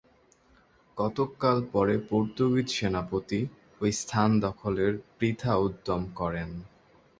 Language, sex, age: Bengali, male, 19-29